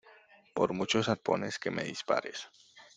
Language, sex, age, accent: Spanish, male, 19-29, Andino-Pacífico: Colombia, Perú, Ecuador, oeste de Bolivia y Venezuela andina